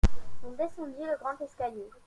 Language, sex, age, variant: French, male, 40-49, Français de métropole